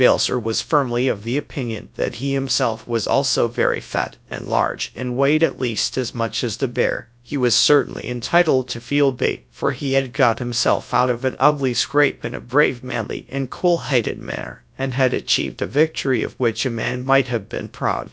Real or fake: fake